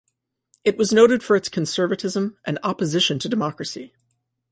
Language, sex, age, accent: English, male, 19-29, United States English